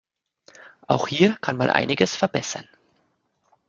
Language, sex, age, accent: German, male, 30-39, Deutschland Deutsch